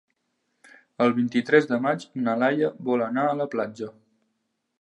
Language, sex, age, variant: Catalan, male, 19-29, Nord-Occidental